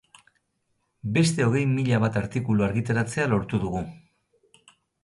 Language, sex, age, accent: Basque, male, 60-69, Erdialdekoa edo Nafarra (Gipuzkoa, Nafarroa)